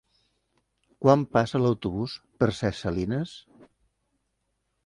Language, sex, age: Catalan, male, 70-79